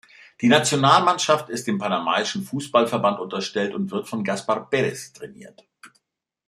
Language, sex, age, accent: German, male, 50-59, Deutschland Deutsch